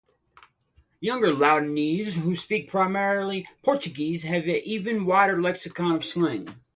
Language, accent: English, United States English